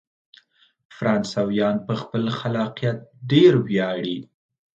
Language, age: Pashto, 19-29